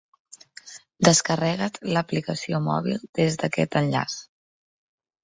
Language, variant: Catalan, Central